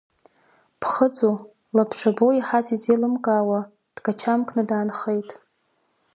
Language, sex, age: Abkhazian, female, 19-29